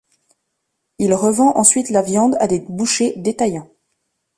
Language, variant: French, Français de métropole